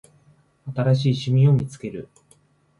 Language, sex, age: Japanese, male, 19-29